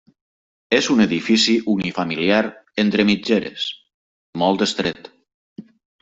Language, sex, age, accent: Catalan, male, 30-39, valencià